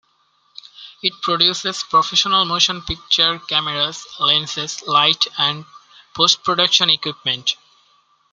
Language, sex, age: English, male, 19-29